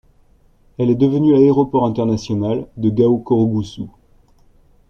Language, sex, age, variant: French, male, 40-49, Français de métropole